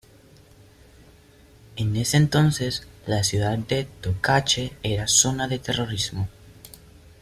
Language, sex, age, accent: Spanish, male, under 19, Caribe: Cuba, Venezuela, Puerto Rico, República Dominicana, Panamá, Colombia caribeña, México caribeño, Costa del golfo de México